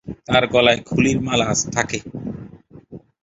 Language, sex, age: Bengali, male, 30-39